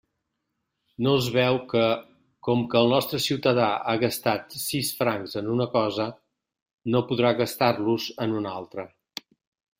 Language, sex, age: Catalan, male, 60-69